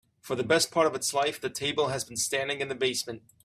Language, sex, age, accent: English, male, 30-39, United States English